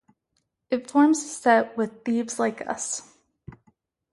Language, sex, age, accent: English, female, 19-29, United States English